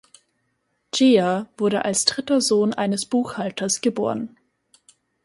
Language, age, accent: German, 19-29, Österreichisches Deutsch